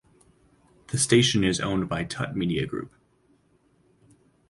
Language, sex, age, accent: English, male, 30-39, United States English